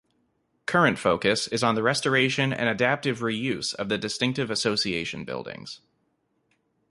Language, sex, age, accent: English, male, 19-29, United States English